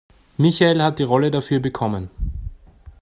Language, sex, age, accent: German, male, 19-29, Österreichisches Deutsch